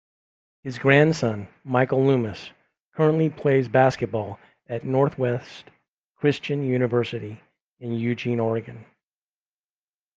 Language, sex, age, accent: English, male, 50-59, United States English